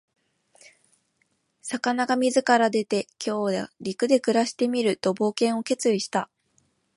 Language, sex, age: Japanese, female, 19-29